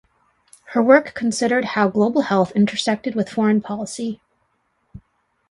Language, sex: English, female